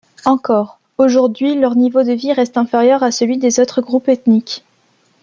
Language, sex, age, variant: French, female, under 19, Français de métropole